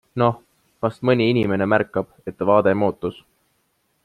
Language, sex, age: Estonian, male, 19-29